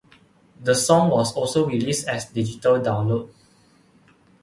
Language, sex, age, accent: English, male, 19-29, Malaysian English